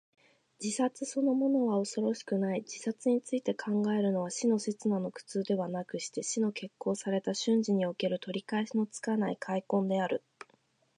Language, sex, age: Japanese, female, 19-29